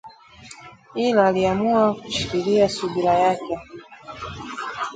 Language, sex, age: Swahili, female, 40-49